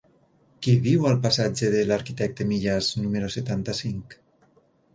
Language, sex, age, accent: Catalan, male, 50-59, valencià